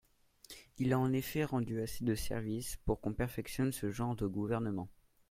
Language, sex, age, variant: French, male, under 19, Français de métropole